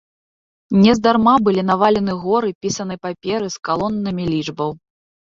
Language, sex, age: Belarusian, female, 30-39